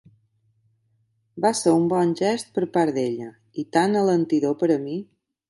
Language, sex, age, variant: Catalan, female, 50-59, Balear